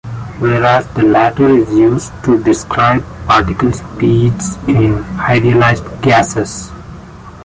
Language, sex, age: English, male, 19-29